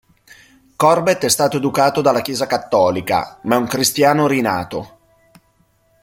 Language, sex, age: Italian, male, 40-49